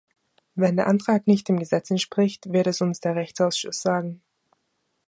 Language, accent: German, Österreichisches Deutsch